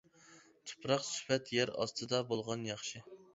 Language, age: Uyghur, 19-29